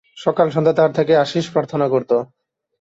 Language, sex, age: Bengali, male, 19-29